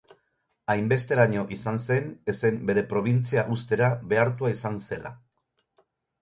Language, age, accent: Basque, 60-69, Erdialdekoa edo Nafarra (Gipuzkoa, Nafarroa)